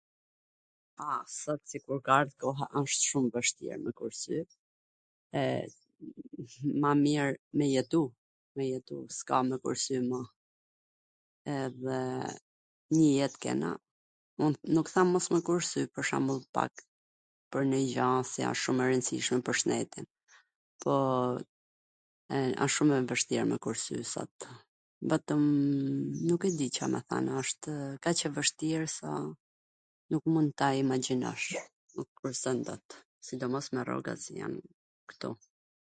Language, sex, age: Gheg Albanian, female, 40-49